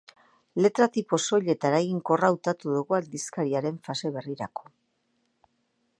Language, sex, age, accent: Basque, female, 60-69, Erdialdekoa edo Nafarra (Gipuzkoa, Nafarroa)